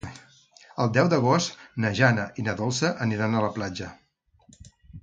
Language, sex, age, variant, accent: Catalan, male, 50-59, Central, central